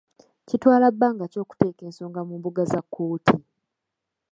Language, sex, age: Ganda, female, 19-29